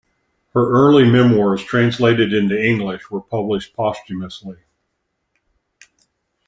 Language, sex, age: English, male, 60-69